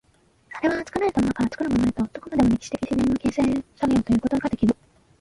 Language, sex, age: Japanese, female, 19-29